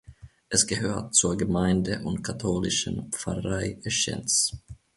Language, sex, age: German, male, 30-39